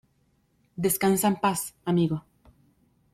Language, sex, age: Spanish, female, 19-29